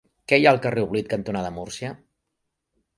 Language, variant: Catalan, Central